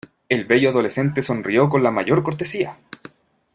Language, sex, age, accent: Spanish, male, 19-29, Chileno: Chile, Cuyo